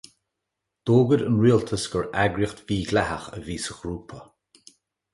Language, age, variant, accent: Irish, 50-59, Gaeilge Chonnacht, Cainteoir dúchais, Gaeltacht